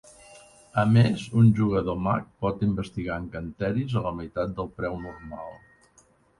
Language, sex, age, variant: Catalan, male, 60-69, Central